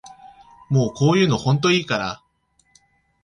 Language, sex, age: Japanese, male, 19-29